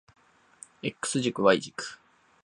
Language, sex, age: Japanese, male, 19-29